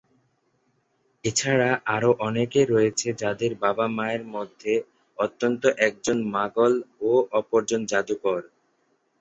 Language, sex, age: Bengali, male, 19-29